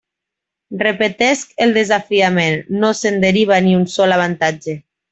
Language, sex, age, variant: Catalan, female, 19-29, Nord-Occidental